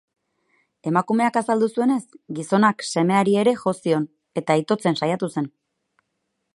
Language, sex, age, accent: Basque, female, 30-39, Erdialdekoa edo Nafarra (Gipuzkoa, Nafarroa)